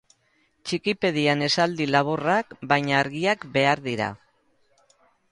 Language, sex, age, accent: Basque, female, 60-69, Erdialdekoa edo Nafarra (Gipuzkoa, Nafarroa)